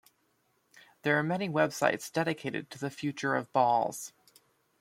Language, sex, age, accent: English, male, under 19, United States English